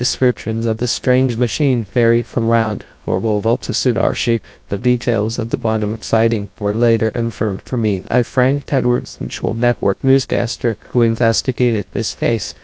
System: TTS, GlowTTS